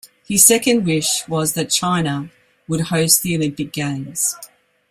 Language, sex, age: English, female, 60-69